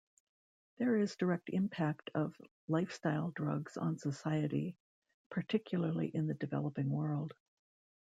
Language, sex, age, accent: English, female, 60-69, United States English